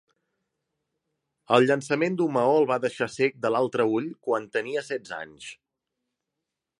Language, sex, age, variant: Catalan, male, 30-39, Central